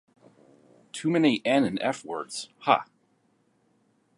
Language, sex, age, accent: English, male, 50-59, United States English